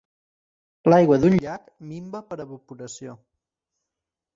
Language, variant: Catalan, Central